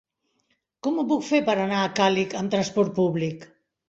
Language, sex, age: Catalan, female, 60-69